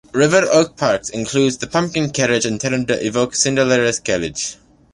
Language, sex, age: English, male, 19-29